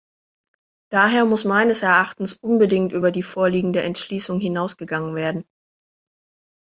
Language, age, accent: German, 30-39, Deutschland Deutsch